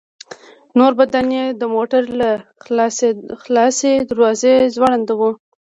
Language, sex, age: Pashto, female, 19-29